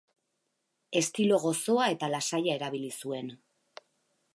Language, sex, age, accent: Basque, female, 40-49, Erdialdekoa edo Nafarra (Gipuzkoa, Nafarroa)